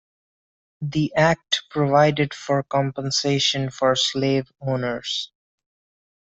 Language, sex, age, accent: English, male, 19-29, India and South Asia (India, Pakistan, Sri Lanka)